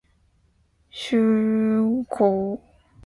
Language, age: Chinese, 19-29